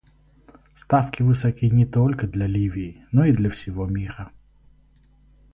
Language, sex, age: Russian, male, 19-29